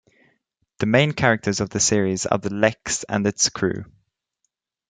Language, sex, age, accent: English, male, under 19, England English